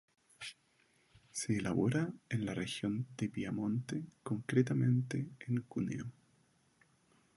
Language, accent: Spanish, Chileno: Chile, Cuyo